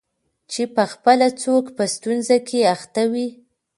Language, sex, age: Pashto, female, 19-29